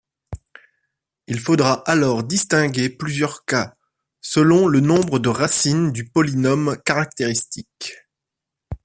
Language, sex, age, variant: French, male, 30-39, Français de métropole